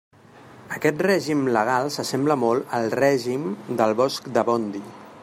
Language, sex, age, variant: Catalan, male, 40-49, Central